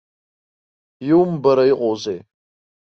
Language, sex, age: Abkhazian, male, 19-29